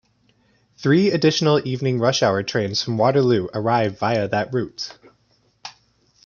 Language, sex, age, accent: English, male, 19-29, Canadian English